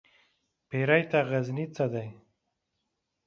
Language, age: Pashto, 19-29